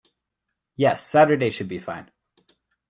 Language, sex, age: English, male, 19-29